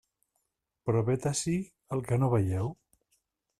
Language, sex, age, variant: Catalan, male, 50-59, Nord-Occidental